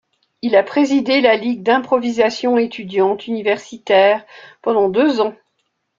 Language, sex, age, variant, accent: French, female, 50-59, Français d'Europe, Français de Suisse